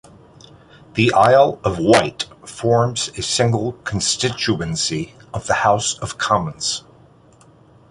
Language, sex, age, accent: English, male, 50-59, United States English